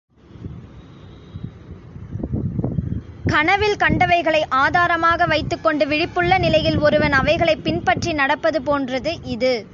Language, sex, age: Tamil, female, under 19